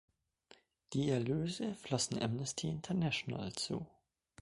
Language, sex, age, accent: German, male, 19-29, Deutschland Deutsch